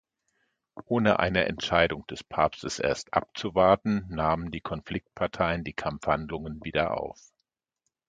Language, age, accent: German, 50-59, Deutschland Deutsch